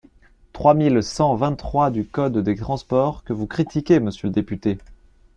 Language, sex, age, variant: French, male, 19-29, Français de métropole